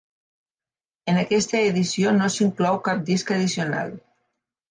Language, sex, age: Catalan, female, 50-59